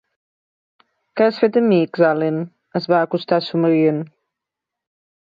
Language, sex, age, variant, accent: Catalan, female, 30-39, Central, central